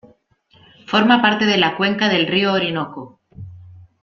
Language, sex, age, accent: Spanish, female, 30-39, España: Centro-Sur peninsular (Madrid, Toledo, Castilla-La Mancha)